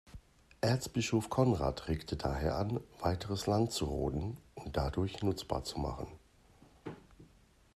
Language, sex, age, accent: German, male, 40-49, Deutschland Deutsch